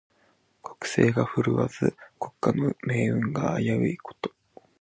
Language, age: Japanese, under 19